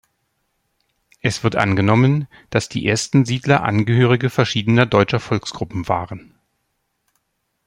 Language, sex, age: German, male, 40-49